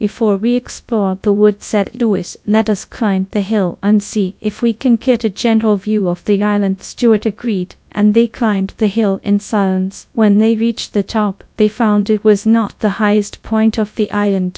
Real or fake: fake